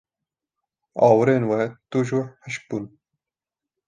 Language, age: Kurdish, 19-29